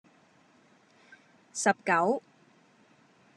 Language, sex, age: Cantonese, female, 30-39